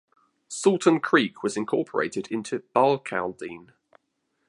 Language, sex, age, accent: English, male, 40-49, England English